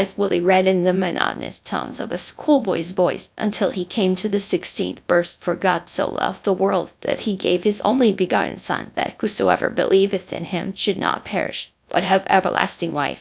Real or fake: fake